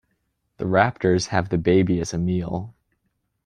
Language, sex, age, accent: English, male, 19-29, United States English